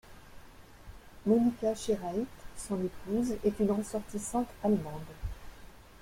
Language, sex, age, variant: French, female, 60-69, Français de métropole